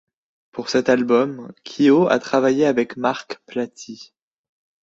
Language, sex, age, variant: French, male, 19-29, Français de métropole